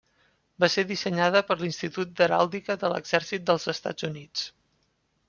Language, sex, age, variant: Catalan, male, 19-29, Central